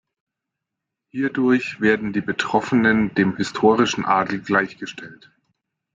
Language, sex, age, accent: German, male, 40-49, Deutschland Deutsch